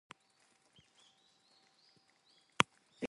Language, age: English, 19-29